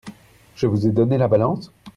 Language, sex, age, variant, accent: French, male, 30-39, Français d'Europe, Français de Belgique